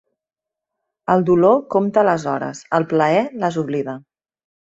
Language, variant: Catalan, Central